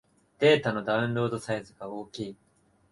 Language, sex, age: Japanese, male, 19-29